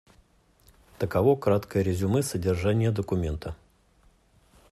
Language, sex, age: Russian, male, 40-49